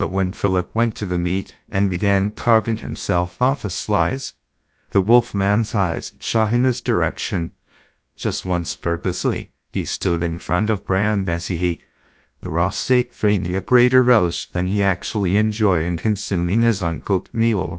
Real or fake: fake